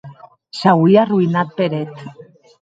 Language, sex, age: Occitan, female, 40-49